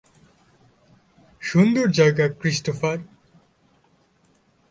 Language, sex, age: Bengali, male, under 19